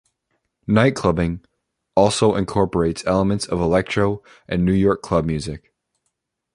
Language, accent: English, United States English